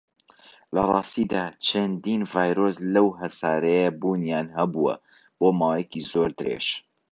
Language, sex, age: Central Kurdish, male, 30-39